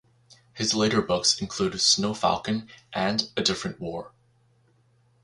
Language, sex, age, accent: English, male, 19-29, Canadian English